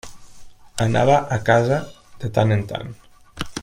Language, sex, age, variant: Catalan, male, 19-29, Nord-Occidental